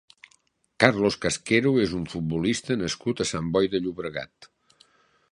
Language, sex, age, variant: Catalan, male, 60-69, Central